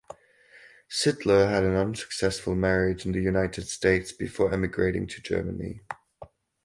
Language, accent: English, England English